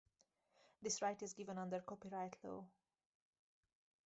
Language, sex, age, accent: English, female, 19-29, United States English